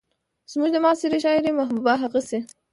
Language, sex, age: Pashto, female, under 19